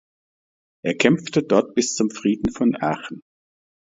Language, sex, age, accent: German, male, 50-59, Deutschland Deutsch